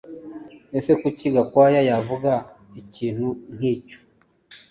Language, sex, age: Kinyarwanda, male, 30-39